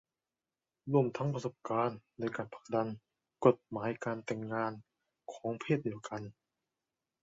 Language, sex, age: Thai, male, 19-29